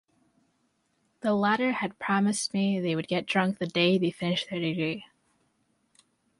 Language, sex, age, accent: English, female, under 19, United States English